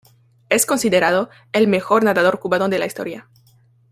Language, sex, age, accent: Spanish, female, 19-29, México